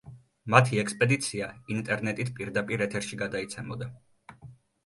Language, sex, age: Georgian, male, 19-29